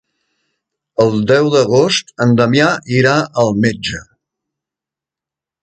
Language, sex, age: Catalan, male, 70-79